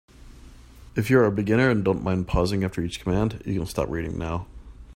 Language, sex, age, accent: English, male, 30-39, United States English